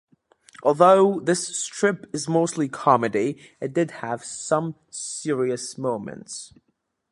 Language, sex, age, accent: English, male, 19-29, England English